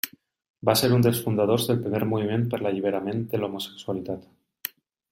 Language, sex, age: Catalan, male, 30-39